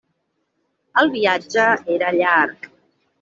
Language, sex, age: Catalan, female, 50-59